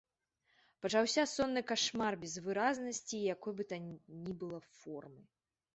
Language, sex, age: Belarusian, female, 30-39